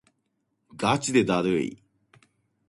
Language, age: Japanese, 30-39